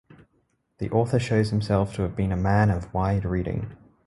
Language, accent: English, Australian English